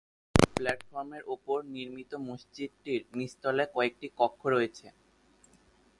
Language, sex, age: Bengali, male, under 19